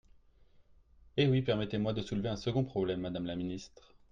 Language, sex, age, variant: French, male, 30-39, Français de métropole